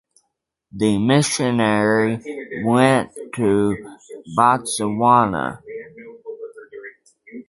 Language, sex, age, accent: English, male, 30-39, United States English